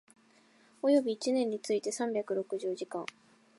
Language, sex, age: Japanese, female, 19-29